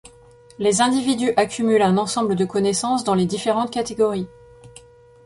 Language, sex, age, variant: French, female, 30-39, Français de métropole